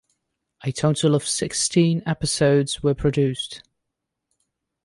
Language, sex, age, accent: English, male, 19-29, England English